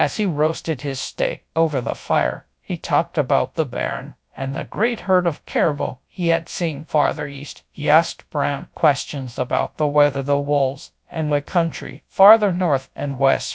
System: TTS, GradTTS